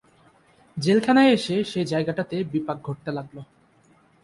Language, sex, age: Bengali, male, 19-29